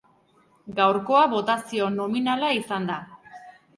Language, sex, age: Basque, female, 30-39